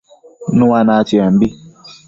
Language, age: Matsés, 19-29